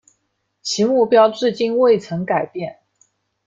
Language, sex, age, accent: Chinese, female, 19-29, 出生地：上海市